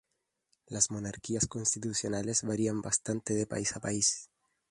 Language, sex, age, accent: Spanish, male, 19-29, Chileno: Chile, Cuyo